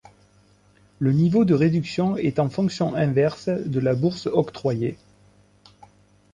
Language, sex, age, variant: French, male, 40-49, Français de métropole